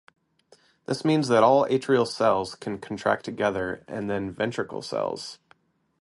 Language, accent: English, United States English